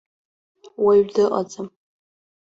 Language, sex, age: Abkhazian, female, under 19